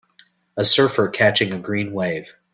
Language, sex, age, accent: English, male, 40-49, United States English